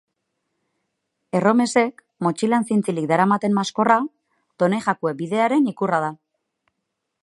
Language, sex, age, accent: Basque, female, 30-39, Erdialdekoa edo Nafarra (Gipuzkoa, Nafarroa)